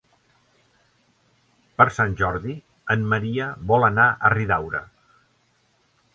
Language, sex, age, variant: Catalan, male, 60-69, Central